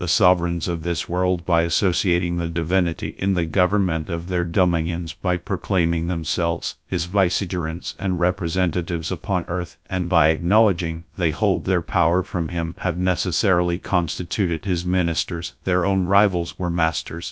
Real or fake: fake